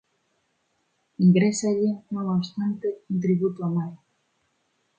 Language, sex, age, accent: Galician, female, 19-29, Neofalante